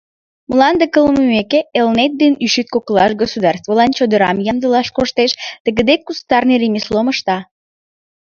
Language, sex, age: Mari, female, 19-29